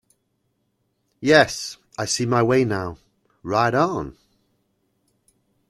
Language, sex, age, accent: English, male, 40-49, England English